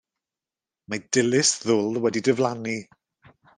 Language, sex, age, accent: Welsh, male, 30-39, Y Deyrnas Unedig Cymraeg